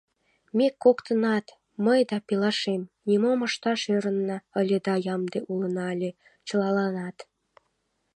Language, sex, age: Mari, female, 19-29